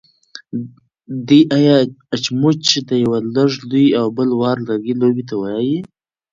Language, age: Pashto, 19-29